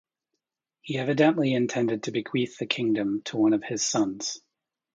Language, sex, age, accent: English, male, 30-39, United States English